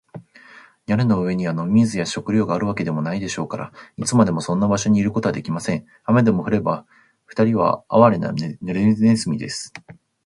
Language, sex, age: Japanese, male, 19-29